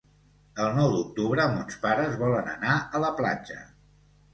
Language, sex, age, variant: Catalan, male, 60-69, Central